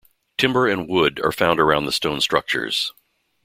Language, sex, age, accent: English, male, 60-69, United States English